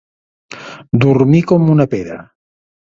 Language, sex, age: Catalan, male, 60-69